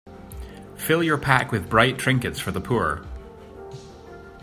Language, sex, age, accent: English, male, 19-29, Scottish English